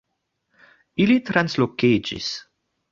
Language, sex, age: Esperanto, male, 19-29